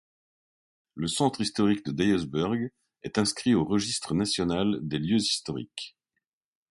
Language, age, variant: French, 50-59, Français de métropole